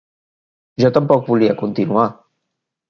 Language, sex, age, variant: Catalan, male, 40-49, Central